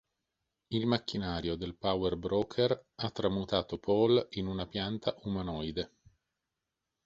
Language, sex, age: Italian, male, 40-49